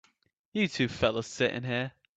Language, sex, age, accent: English, male, 19-29, England English